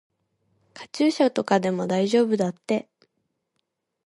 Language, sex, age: Japanese, female, 19-29